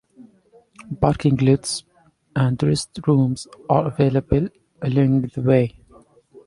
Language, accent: English, United States English